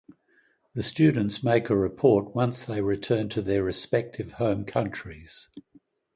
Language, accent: English, Australian English